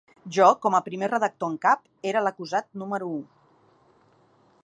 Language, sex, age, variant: Catalan, female, 40-49, Central